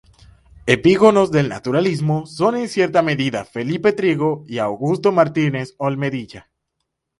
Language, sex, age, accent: Spanish, male, 19-29, Caribe: Cuba, Venezuela, Puerto Rico, República Dominicana, Panamá, Colombia caribeña, México caribeño, Costa del golfo de México